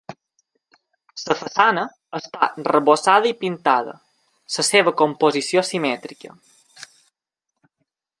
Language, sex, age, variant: Catalan, male, 19-29, Balear